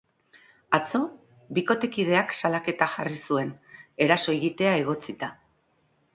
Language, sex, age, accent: Basque, female, 40-49, Erdialdekoa edo Nafarra (Gipuzkoa, Nafarroa)